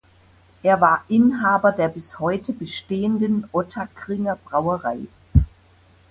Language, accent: German, Deutschland Deutsch